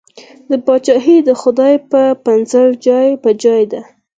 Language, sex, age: Pashto, female, under 19